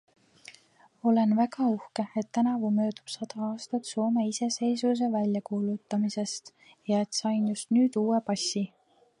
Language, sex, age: Estonian, female, 19-29